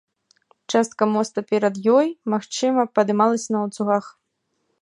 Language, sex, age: Belarusian, female, 19-29